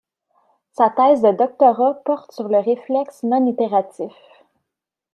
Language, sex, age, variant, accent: French, female, 19-29, Français d'Amérique du Nord, Français du Canada